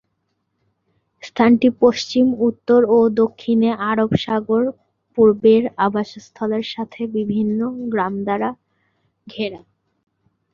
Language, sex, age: Bengali, female, 19-29